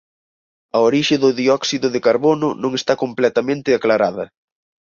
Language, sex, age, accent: Galician, male, 19-29, Normativo (estándar)